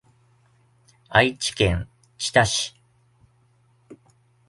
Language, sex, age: Japanese, male, 50-59